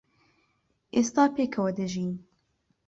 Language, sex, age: Central Kurdish, female, 19-29